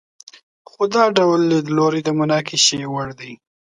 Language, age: Pashto, 19-29